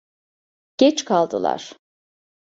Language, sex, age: Turkish, female, 50-59